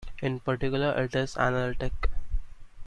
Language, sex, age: English, male, 19-29